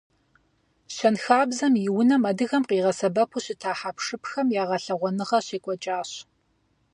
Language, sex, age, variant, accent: Kabardian, female, 30-39, Адыгэбзэ (Къэбэрдей, Кирил, псоми зэдай), Джылэхъстэней (Gilahsteney)